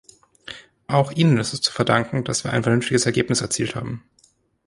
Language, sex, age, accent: German, male, 30-39, Deutschland Deutsch